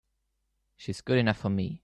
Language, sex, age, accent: English, male, under 19, England English